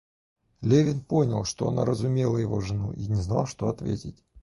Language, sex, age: Russian, male, 30-39